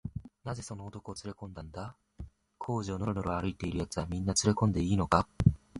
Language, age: Japanese, 19-29